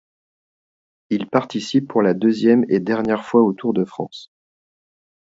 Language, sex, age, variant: French, male, 40-49, Français de métropole